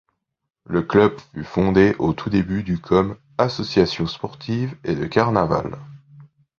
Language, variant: French, Français de métropole